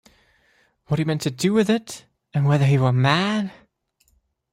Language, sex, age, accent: English, male, 19-29, England English